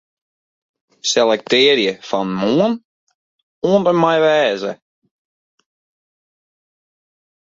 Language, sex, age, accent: Western Frisian, male, 19-29, Wâldfrysk